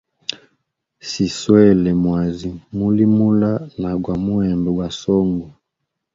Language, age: Hemba, 19-29